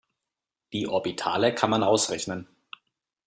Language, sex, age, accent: German, male, 30-39, Deutschland Deutsch